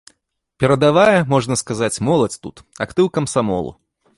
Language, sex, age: Belarusian, male, 30-39